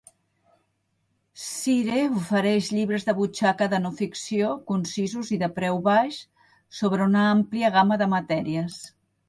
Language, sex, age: Catalan, female, 60-69